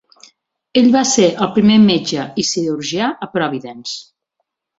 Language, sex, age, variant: Catalan, male, 40-49, Central